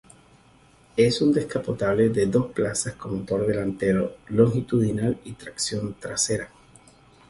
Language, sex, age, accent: Spanish, male, 40-49, Caribe: Cuba, Venezuela, Puerto Rico, República Dominicana, Panamá, Colombia caribeña, México caribeño, Costa del golfo de México